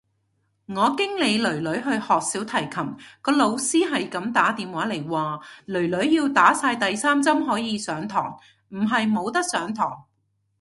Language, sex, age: Cantonese, female, 40-49